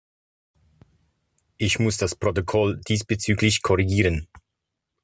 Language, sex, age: German, male, 30-39